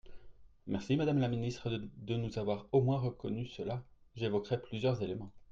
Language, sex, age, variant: French, male, 30-39, Français de métropole